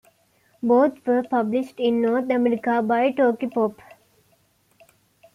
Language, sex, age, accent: English, female, 19-29, United States English